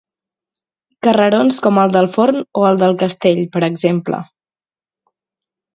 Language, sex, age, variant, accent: Catalan, female, 19-29, Central, central